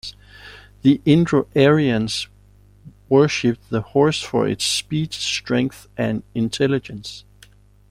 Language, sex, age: English, male, 40-49